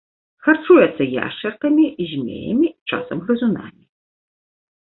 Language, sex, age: Belarusian, female, 40-49